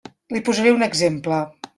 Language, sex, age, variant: Catalan, female, 50-59, Central